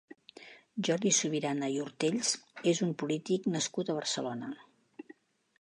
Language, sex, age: Catalan, female, 60-69